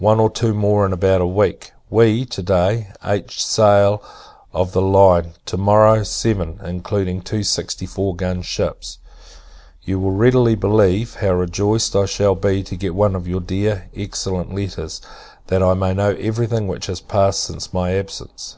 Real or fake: real